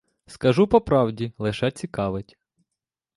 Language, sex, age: Ukrainian, male, 30-39